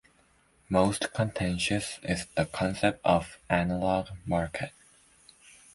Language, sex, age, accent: English, male, under 19, United States English